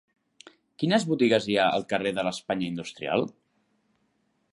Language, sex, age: Catalan, male, 19-29